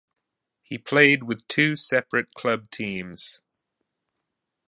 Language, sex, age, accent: English, male, 30-39, United States English